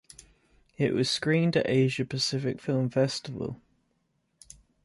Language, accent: English, England English